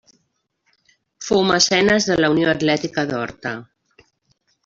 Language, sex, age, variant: Catalan, female, 50-59, Central